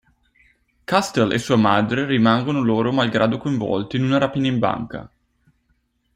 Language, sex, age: Italian, male, 30-39